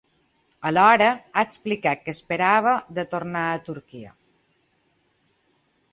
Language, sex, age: Catalan, female, 30-39